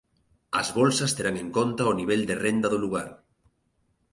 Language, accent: Galician, Normativo (estándar)